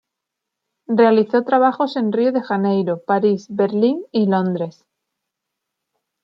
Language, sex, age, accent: Spanish, female, 30-39, España: Sur peninsular (Andalucia, Extremadura, Murcia)